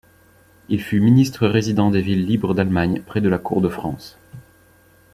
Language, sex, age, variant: French, male, 40-49, Français de métropole